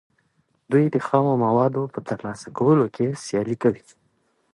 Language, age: Pashto, 30-39